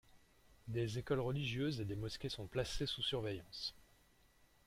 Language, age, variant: French, 30-39, Français de métropole